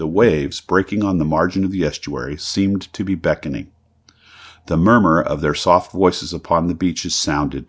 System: none